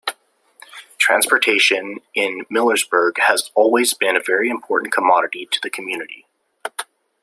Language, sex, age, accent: English, male, 19-29, United States English